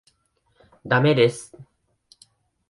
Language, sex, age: Japanese, male, 19-29